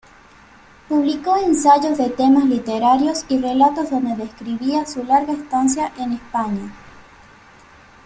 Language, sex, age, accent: Spanish, female, 19-29, Rioplatense: Argentina, Uruguay, este de Bolivia, Paraguay